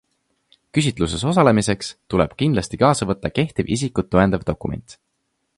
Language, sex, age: Estonian, male, 19-29